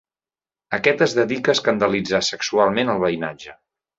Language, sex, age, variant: Catalan, male, 30-39, Central